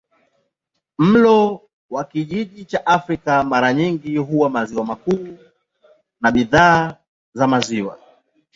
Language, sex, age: Swahili, male, 19-29